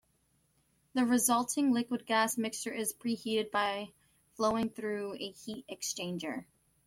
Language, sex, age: English, female, 19-29